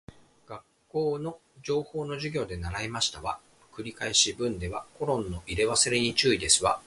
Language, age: Japanese, 40-49